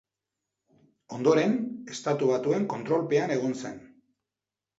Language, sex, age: Basque, male, 50-59